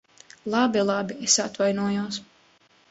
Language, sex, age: Latvian, female, under 19